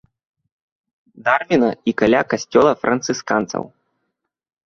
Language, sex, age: Belarusian, male, 30-39